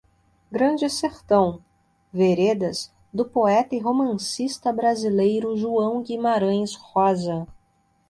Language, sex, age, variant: Portuguese, female, 40-49, Portuguese (Brasil)